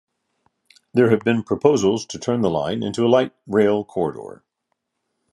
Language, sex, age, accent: English, male, 50-59, United States English